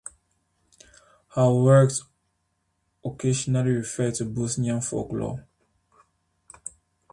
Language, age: English, 19-29